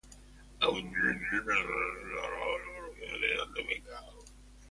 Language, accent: Spanish, Chileno: Chile, Cuyo